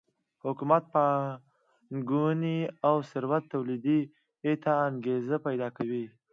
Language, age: Pashto, under 19